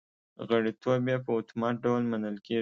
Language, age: Pashto, 19-29